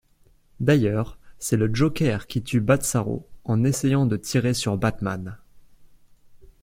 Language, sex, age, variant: French, male, under 19, Français de métropole